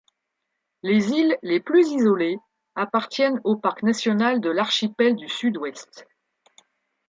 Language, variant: French, Français de métropole